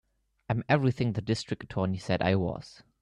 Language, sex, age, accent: English, male, under 19, England English